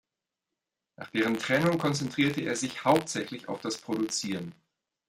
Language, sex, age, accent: German, male, 40-49, Deutschland Deutsch